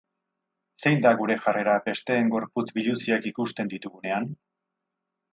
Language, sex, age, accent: Basque, male, 50-59, Erdialdekoa edo Nafarra (Gipuzkoa, Nafarroa)